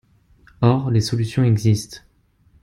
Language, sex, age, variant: French, male, 19-29, Français de métropole